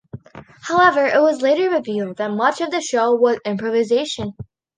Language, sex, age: English, female, under 19